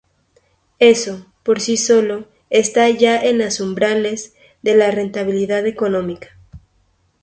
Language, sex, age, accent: Spanish, female, 19-29, México